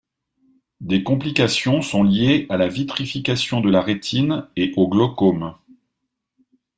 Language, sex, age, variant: French, male, 50-59, Français de métropole